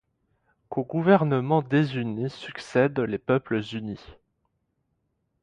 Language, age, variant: French, 19-29, Français de métropole